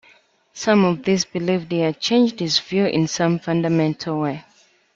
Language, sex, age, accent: English, female, 19-29, England English